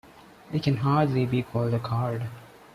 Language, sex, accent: English, male, India and South Asia (India, Pakistan, Sri Lanka)